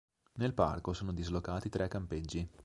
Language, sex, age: Italian, male, 19-29